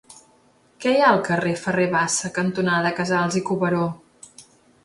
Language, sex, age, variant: Catalan, female, 40-49, Central